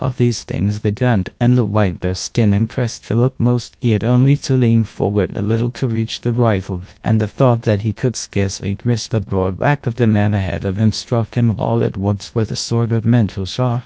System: TTS, GlowTTS